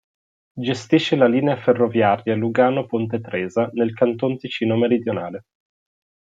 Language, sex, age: Italian, male, 19-29